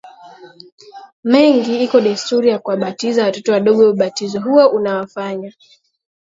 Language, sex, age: Swahili, female, 19-29